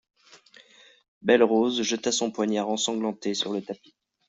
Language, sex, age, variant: French, male, 30-39, Français de métropole